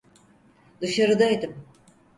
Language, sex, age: Turkish, female, 60-69